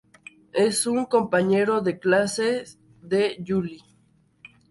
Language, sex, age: Spanish, female, under 19